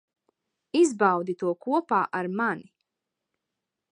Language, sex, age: Latvian, female, 19-29